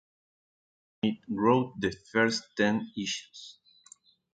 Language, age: English, 30-39